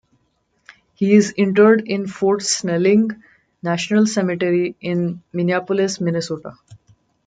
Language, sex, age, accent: English, female, 19-29, India and South Asia (India, Pakistan, Sri Lanka)